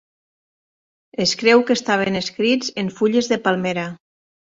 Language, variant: Catalan, Nord-Occidental